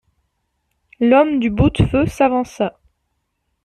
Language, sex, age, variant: French, female, 19-29, Français de métropole